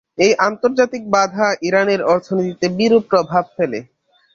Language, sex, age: Bengali, male, under 19